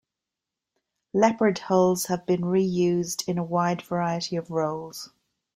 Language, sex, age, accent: English, female, 50-59, Irish English